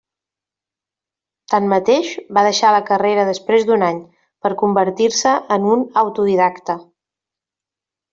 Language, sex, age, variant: Catalan, female, 40-49, Central